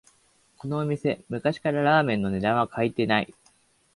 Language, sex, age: Japanese, male, under 19